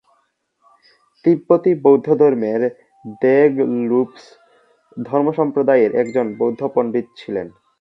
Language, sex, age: Bengali, male, under 19